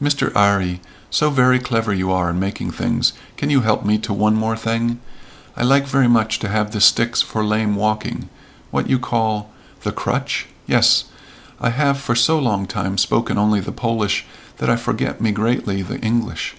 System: none